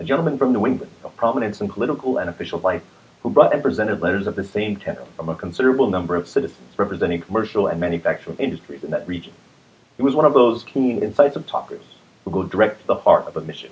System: none